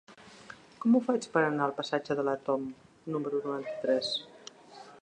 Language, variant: Catalan, Central